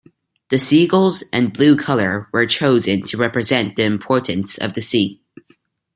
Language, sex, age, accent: English, male, under 19, United States English